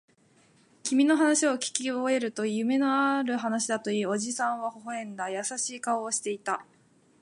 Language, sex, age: Japanese, female, 19-29